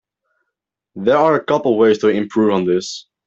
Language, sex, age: English, male, under 19